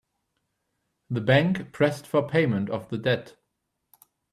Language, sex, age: English, male, 30-39